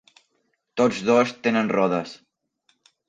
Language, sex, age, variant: Catalan, male, under 19, Central